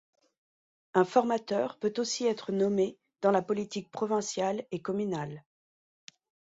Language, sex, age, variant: French, female, 40-49, Français de métropole